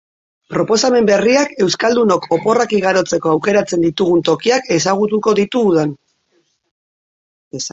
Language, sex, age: Basque, female, 40-49